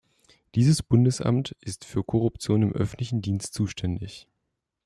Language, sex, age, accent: German, male, 19-29, Deutschland Deutsch